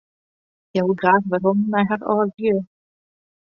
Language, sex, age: Western Frisian, female, under 19